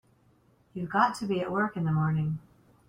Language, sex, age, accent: English, female, 50-59, United States English